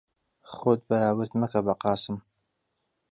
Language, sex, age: Central Kurdish, male, 30-39